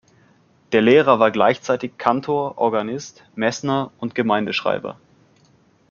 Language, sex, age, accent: German, male, 30-39, Deutschland Deutsch